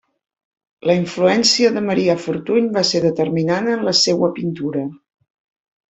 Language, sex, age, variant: Catalan, female, 50-59, Central